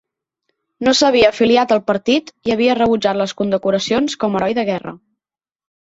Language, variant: Catalan, Nord-Occidental